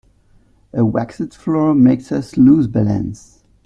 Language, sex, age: English, male, 40-49